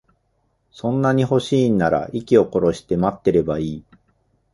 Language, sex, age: Japanese, male, 50-59